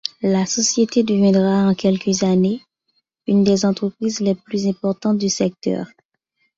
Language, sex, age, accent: French, female, 19-29, Français d’Haïti